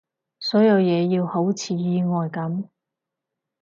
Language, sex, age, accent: Cantonese, female, 30-39, 广州音